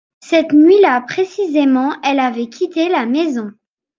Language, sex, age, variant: French, female, under 19, Français de métropole